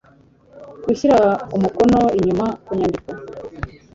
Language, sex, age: Kinyarwanda, female, 40-49